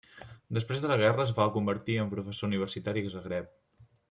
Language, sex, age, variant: Catalan, male, 19-29, Central